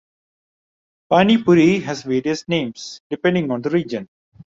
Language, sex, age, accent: English, male, 19-29, India and South Asia (India, Pakistan, Sri Lanka)